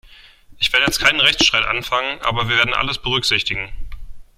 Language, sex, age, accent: German, male, 19-29, Deutschland Deutsch